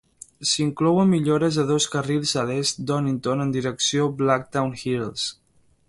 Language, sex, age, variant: Catalan, male, 19-29, Central